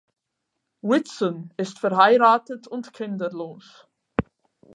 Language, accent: German, Schweizerdeutsch